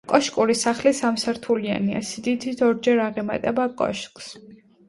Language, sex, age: Georgian, female, 19-29